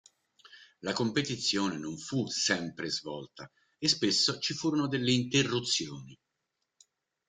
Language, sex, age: Italian, male, 50-59